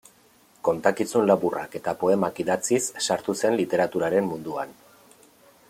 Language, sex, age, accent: Basque, male, 30-39, Erdialdekoa edo Nafarra (Gipuzkoa, Nafarroa)